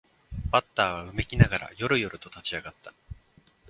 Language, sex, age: Japanese, male, 19-29